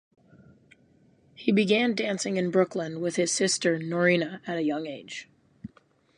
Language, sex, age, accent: English, female, 19-29, United States English